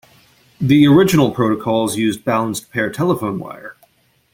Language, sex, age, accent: English, male, 19-29, United States English